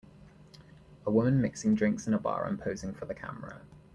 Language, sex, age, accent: English, male, 19-29, England English